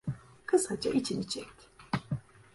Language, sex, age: Turkish, female, 50-59